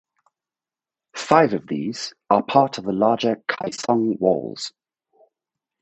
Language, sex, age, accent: English, male, 30-39, United States English